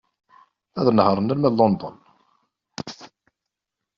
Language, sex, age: Kabyle, male, 40-49